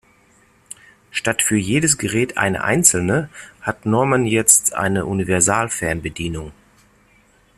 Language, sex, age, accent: German, male, 40-49, Deutschland Deutsch